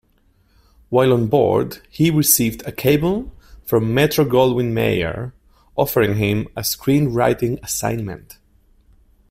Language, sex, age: English, male, 30-39